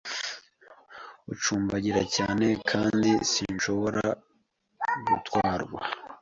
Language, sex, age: Kinyarwanda, male, 19-29